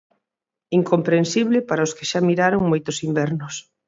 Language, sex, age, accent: Galician, female, 40-49, Central (gheada)